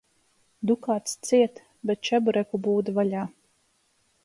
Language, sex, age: Latvian, female, 30-39